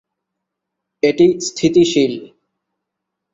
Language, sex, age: Bengali, male, 19-29